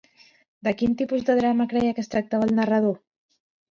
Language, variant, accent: Catalan, Central, central